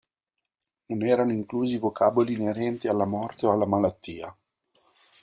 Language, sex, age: Italian, male, 30-39